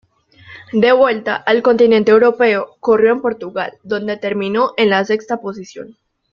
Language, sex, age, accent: Spanish, female, under 19, América central